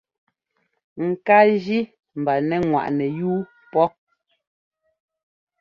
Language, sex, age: Ngomba, female, 30-39